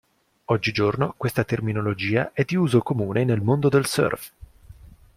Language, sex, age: Italian, male, 19-29